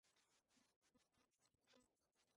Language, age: English, 19-29